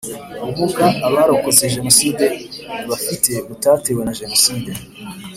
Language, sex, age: Kinyarwanda, female, 30-39